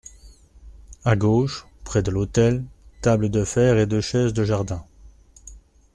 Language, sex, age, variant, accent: French, male, 40-49, Français d'Europe, Français de Belgique